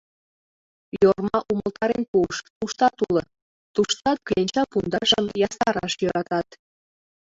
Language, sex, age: Mari, female, 19-29